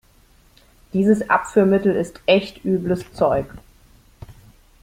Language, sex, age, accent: German, female, 30-39, Deutschland Deutsch